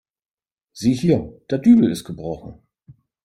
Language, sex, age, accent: German, male, 40-49, Deutschland Deutsch